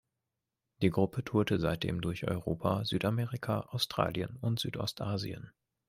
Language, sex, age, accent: German, male, 19-29, Deutschland Deutsch